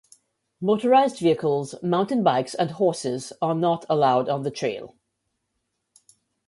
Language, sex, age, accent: English, female, 50-59, West Indies and Bermuda (Bahamas, Bermuda, Jamaica, Trinidad)